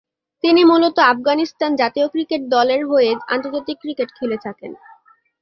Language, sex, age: Bengali, female, 19-29